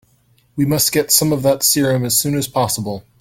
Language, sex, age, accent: English, male, 19-29, United States English